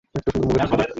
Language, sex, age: Bengali, male, 19-29